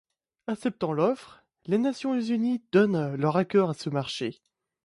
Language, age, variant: French, 19-29, Français de métropole